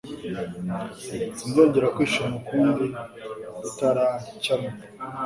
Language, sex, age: Kinyarwanda, male, 19-29